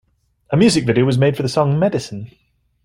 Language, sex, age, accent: English, male, 40-49, Scottish English